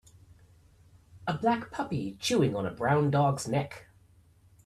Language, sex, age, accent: English, male, 30-39, United States English